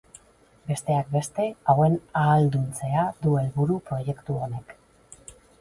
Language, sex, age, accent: Basque, female, 50-59, Mendebalekoa (Araba, Bizkaia, Gipuzkoako mendebaleko herri batzuk)